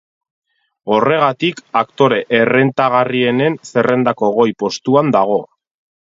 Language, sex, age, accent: Basque, male, 30-39, Erdialdekoa edo Nafarra (Gipuzkoa, Nafarroa)